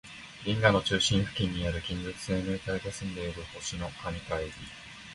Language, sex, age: Japanese, male, 19-29